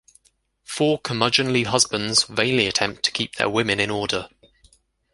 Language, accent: English, England English